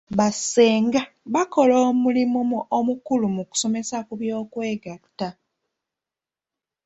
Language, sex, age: Ganda, female, 19-29